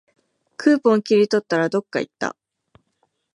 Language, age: Japanese, 19-29